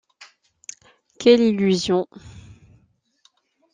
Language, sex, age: French, female, 30-39